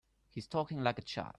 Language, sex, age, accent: English, male, under 19, England English